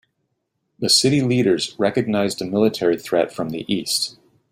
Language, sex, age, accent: English, male, 40-49, United States English